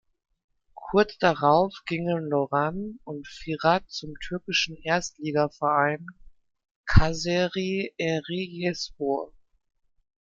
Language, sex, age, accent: German, female, 30-39, Deutschland Deutsch